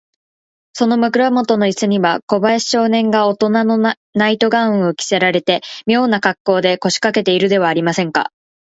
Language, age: Japanese, 19-29